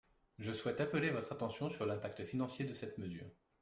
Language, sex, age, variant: French, male, 30-39, Français de métropole